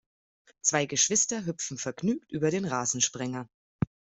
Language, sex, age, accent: German, female, 30-39, Deutschland Deutsch